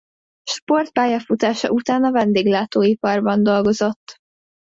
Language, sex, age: Hungarian, female, under 19